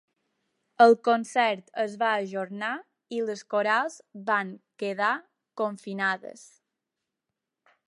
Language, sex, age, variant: Catalan, female, 19-29, Balear